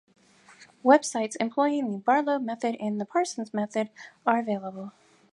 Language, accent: English, United States English